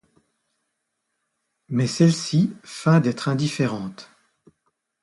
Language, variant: French, Français de métropole